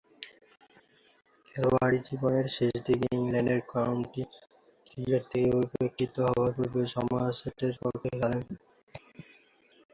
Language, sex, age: Bengali, male, under 19